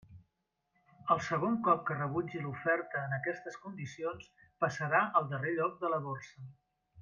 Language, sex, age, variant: Catalan, male, 50-59, Central